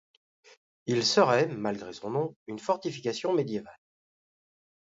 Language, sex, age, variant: French, male, 40-49, Français de métropole